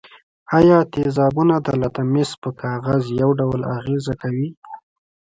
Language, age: Pashto, 19-29